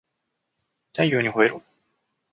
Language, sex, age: Japanese, male, 30-39